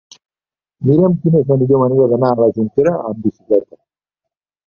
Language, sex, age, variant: Catalan, male, 60-69, Central